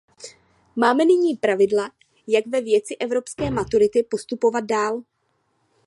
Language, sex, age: Czech, female, 30-39